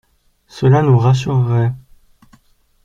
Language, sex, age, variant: French, male, 19-29, Français de métropole